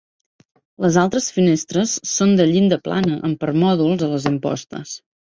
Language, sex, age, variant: Catalan, female, 30-39, Central